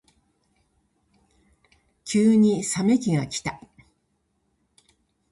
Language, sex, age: Japanese, female, 60-69